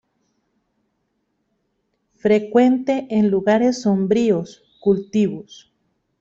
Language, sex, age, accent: Spanish, female, 40-49, América central